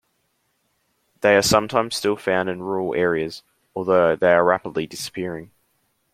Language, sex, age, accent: English, male, under 19, Australian English